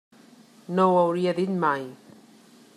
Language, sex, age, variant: Catalan, female, 40-49, Central